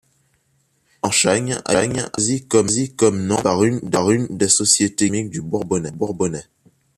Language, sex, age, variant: French, male, under 19, Français des départements et régions d'outre-mer